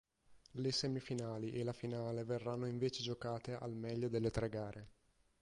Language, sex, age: Italian, male, 30-39